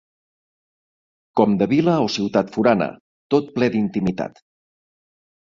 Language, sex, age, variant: Catalan, male, 40-49, Septentrional